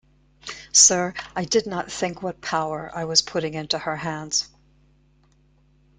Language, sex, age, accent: English, female, 50-59, United States English